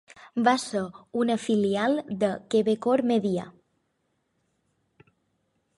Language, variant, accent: Catalan, Balear, mallorquí